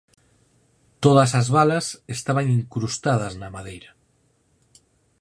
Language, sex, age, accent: Galician, male, 40-49, Normativo (estándar)